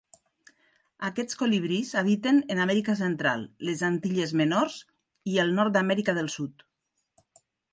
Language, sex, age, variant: Catalan, female, 50-59, Nord-Occidental